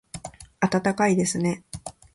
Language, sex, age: Japanese, female, 19-29